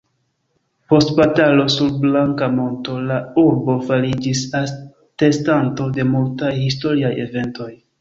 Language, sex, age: Esperanto, male, 19-29